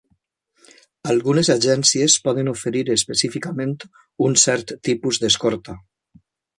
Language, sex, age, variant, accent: Catalan, male, 50-59, Valencià central, valencià